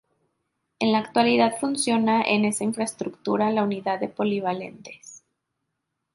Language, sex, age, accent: Spanish, female, 19-29, México